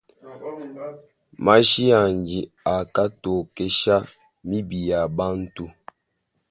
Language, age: Luba-Lulua, 19-29